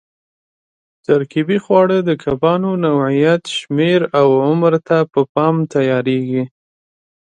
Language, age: Pashto, 19-29